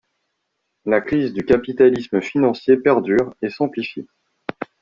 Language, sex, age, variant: French, male, 30-39, Français de métropole